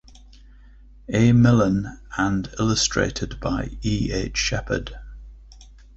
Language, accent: English, England English